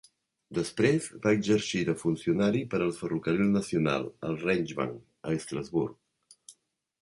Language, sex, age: Catalan, male, 50-59